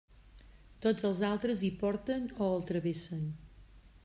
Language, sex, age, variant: Catalan, female, 40-49, Central